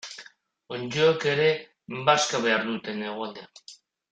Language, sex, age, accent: Basque, male, 40-49, Mendebalekoa (Araba, Bizkaia, Gipuzkoako mendebaleko herri batzuk)